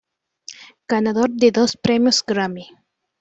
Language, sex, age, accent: Spanish, female, 19-29, España: Norte peninsular (Asturias, Castilla y León, Cantabria, País Vasco, Navarra, Aragón, La Rioja, Guadalajara, Cuenca)